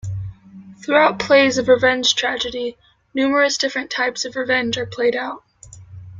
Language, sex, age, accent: English, female, 19-29, United States English